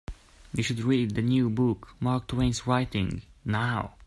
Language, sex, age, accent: English, male, 19-29, United States English